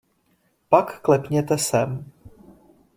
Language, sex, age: Czech, male, 30-39